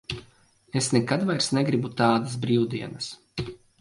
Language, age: Latvian, 40-49